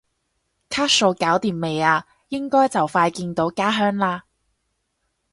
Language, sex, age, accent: Cantonese, female, 30-39, 广州音